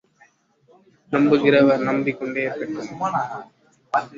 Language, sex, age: Tamil, male, 19-29